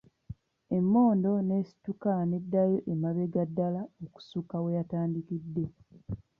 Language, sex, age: Ganda, female, 19-29